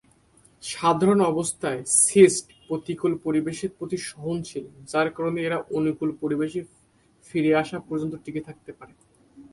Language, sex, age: Bengali, male, 19-29